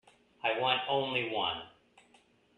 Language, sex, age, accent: English, male, 30-39, United States English